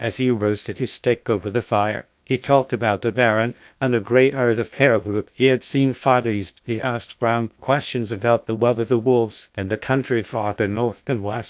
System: TTS, GlowTTS